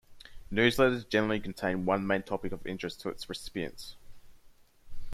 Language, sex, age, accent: English, male, 19-29, Australian English